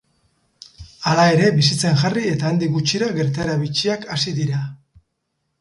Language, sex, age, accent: Basque, male, 50-59, Mendebalekoa (Araba, Bizkaia, Gipuzkoako mendebaleko herri batzuk)